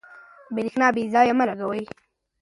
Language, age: Pashto, 19-29